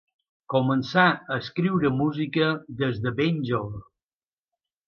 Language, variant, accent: Catalan, Balear, mallorquí